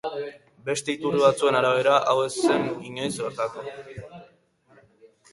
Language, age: Basque, under 19